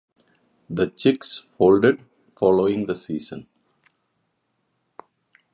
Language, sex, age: English, male, 50-59